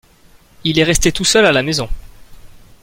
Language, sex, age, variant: French, male, 19-29, Français de métropole